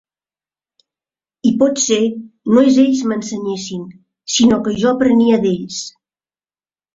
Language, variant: Catalan, Central